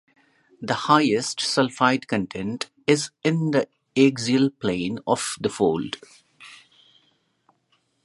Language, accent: English, India and South Asia (India, Pakistan, Sri Lanka)